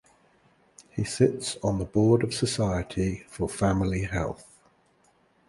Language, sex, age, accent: English, male, 60-69, England English